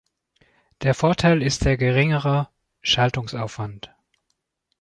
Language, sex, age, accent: German, male, 40-49, Deutschland Deutsch